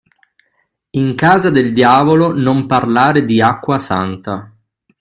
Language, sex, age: Italian, male, 19-29